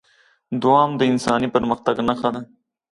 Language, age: Pashto, 19-29